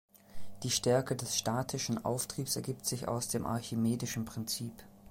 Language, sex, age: German, male, 19-29